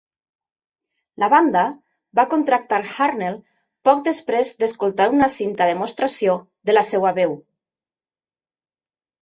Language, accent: Catalan, valencià